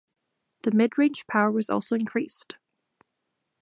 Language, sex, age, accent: English, female, 19-29, Canadian English